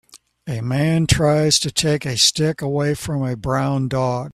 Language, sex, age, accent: English, male, 70-79, United States English